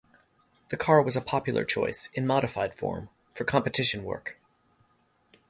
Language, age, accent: English, 50-59, United States English